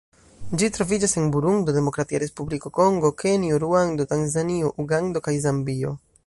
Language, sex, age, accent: Esperanto, male, under 19, Internacia